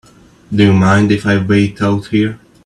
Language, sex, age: English, male, 19-29